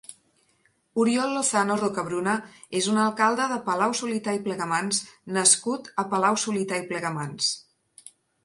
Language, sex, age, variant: Catalan, female, 50-59, Central